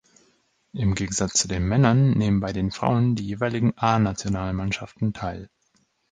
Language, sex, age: German, male, 30-39